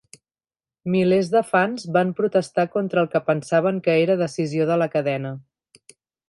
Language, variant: Catalan, Central